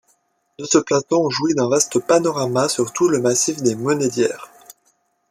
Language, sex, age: French, male, under 19